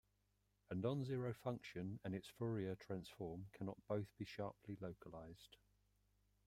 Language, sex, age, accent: English, male, 50-59, England English